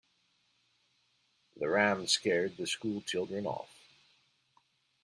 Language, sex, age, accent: English, male, 40-49, United States English